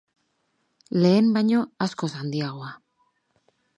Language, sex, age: Basque, female, 40-49